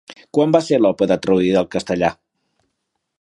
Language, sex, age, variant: Catalan, male, 50-59, Central